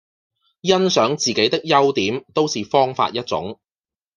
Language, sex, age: Cantonese, male, 40-49